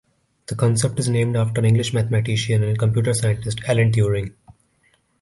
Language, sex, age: English, male, 19-29